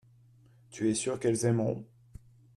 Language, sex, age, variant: French, male, 40-49, Français de métropole